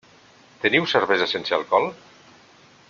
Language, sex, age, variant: Catalan, male, 60-69, Nord-Occidental